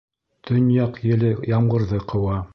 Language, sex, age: Bashkir, male, 60-69